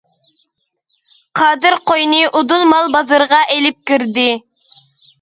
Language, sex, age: Uyghur, female, under 19